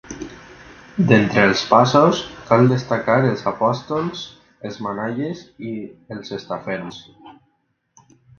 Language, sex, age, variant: Catalan, male, under 19, Alacantí